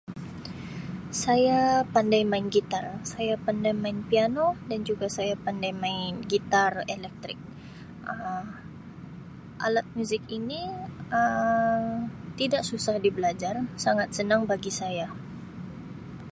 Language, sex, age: Sabah Malay, female, 19-29